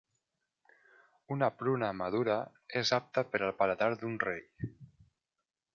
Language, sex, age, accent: Catalan, male, 19-29, valencià